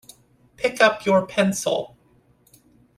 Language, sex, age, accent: English, female, 30-39, United States English